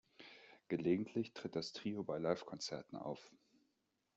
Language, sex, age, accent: German, male, 30-39, Deutschland Deutsch